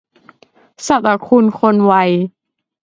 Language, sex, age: Thai, male, 19-29